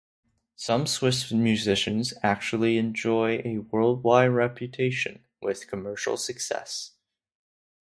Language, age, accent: English, under 19, Canadian English